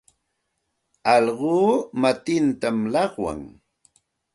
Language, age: Santa Ana de Tusi Pasco Quechua, 40-49